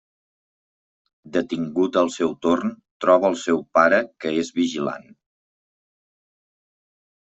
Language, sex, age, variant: Catalan, male, 40-49, Central